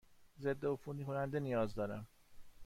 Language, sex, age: Persian, male, 40-49